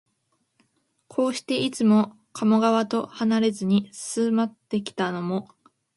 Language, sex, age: Japanese, female, 19-29